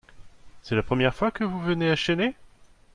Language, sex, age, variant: French, male, 30-39, Français de métropole